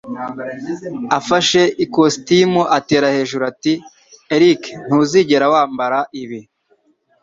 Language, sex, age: Kinyarwanda, male, 19-29